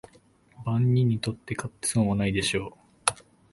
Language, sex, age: Japanese, male, 19-29